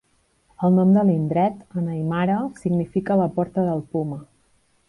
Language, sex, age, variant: Catalan, female, 30-39, Central